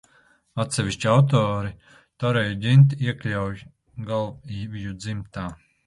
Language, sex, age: Latvian, male, 40-49